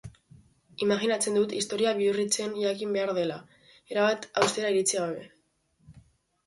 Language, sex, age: Basque, female, under 19